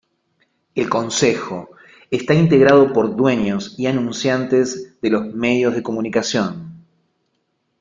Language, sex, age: Spanish, male, 50-59